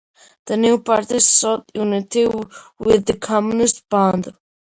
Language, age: English, under 19